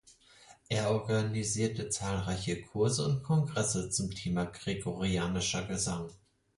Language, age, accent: German, 30-39, Deutschland Deutsch